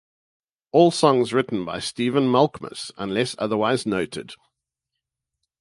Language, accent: English, Southern African (South Africa, Zimbabwe, Namibia)